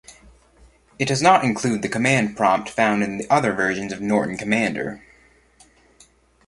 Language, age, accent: English, 19-29, United States English